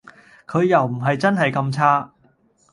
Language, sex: Cantonese, male